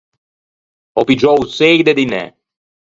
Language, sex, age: Ligurian, male, 30-39